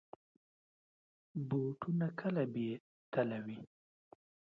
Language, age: Pashto, 19-29